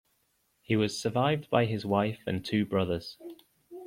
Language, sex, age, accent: English, male, 19-29, England English